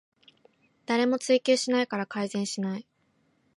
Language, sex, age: Japanese, female, 19-29